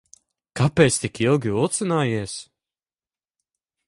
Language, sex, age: Latvian, male, under 19